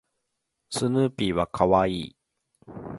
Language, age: Japanese, 40-49